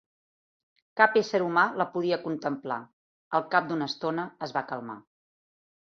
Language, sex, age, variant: Catalan, female, 40-49, Central